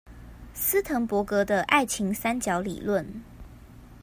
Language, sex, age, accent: Chinese, female, 19-29, 出生地：臺北市